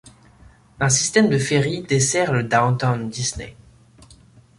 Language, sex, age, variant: French, male, 19-29, Français de métropole